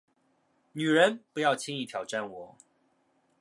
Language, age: Chinese, 19-29